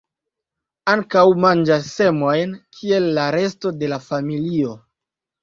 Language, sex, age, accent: Esperanto, male, 19-29, Internacia